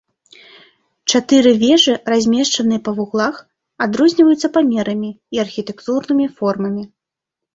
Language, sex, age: Belarusian, female, 30-39